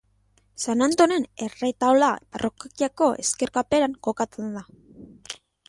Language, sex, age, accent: Basque, female, 19-29, Mendebalekoa (Araba, Bizkaia, Gipuzkoako mendebaleko herri batzuk)